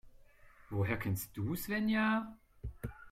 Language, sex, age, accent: German, male, 30-39, Deutschland Deutsch